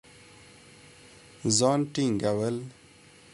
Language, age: Pashto, 19-29